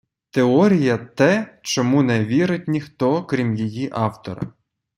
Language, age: Ukrainian, 19-29